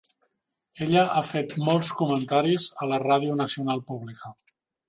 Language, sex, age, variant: Catalan, male, 50-59, Central